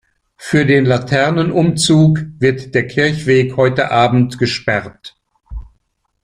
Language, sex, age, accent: German, male, 60-69, Deutschland Deutsch